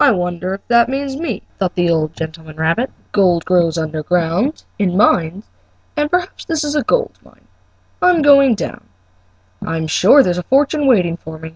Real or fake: real